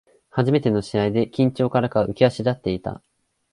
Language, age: Japanese, 19-29